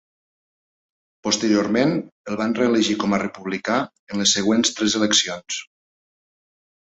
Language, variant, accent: Catalan, Nord-Occidental, Lleida